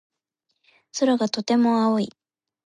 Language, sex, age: Japanese, female, under 19